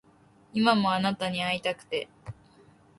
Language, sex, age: Japanese, female, under 19